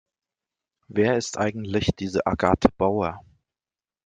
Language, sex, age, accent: German, male, 30-39, Deutschland Deutsch